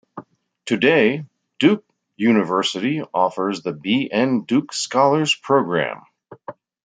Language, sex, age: English, male, 60-69